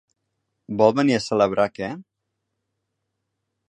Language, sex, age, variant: Catalan, male, 19-29, Central